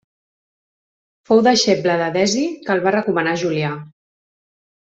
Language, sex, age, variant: Catalan, female, 30-39, Central